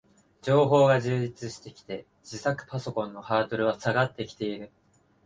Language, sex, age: Japanese, male, 19-29